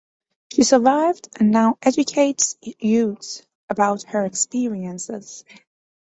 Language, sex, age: English, female, 19-29